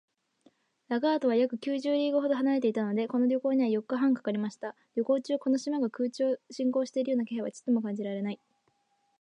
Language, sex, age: Japanese, female, under 19